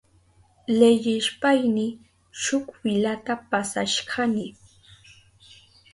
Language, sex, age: Southern Pastaza Quechua, female, 19-29